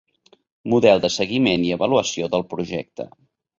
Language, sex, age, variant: Catalan, male, 40-49, Nord-Occidental